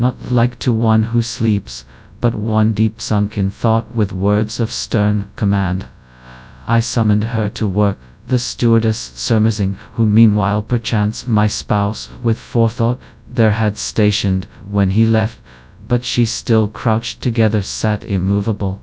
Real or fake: fake